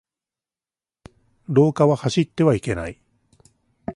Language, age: Japanese, 50-59